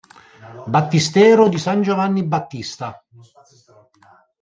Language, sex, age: Italian, male, 40-49